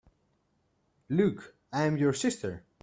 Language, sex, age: English, male, 19-29